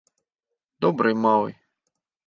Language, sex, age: Russian, male, 30-39